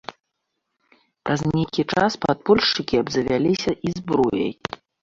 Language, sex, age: Belarusian, female, 40-49